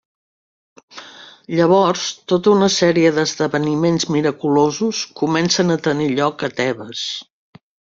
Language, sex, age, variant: Catalan, female, 60-69, Central